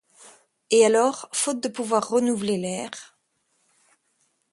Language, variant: French, Français de métropole